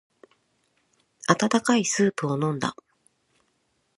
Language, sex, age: Japanese, female, 40-49